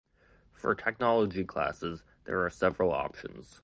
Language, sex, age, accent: English, male, 19-29, United States English